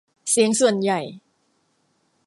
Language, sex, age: Thai, female, 50-59